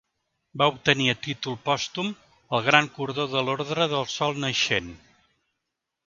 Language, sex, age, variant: Catalan, male, 50-59, Central